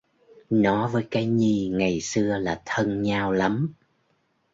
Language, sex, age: Vietnamese, male, 60-69